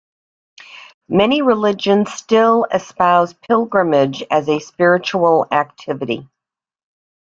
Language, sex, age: English, female, 60-69